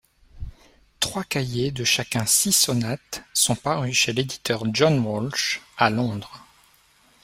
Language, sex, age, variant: French, male, 30-39, Français de métropole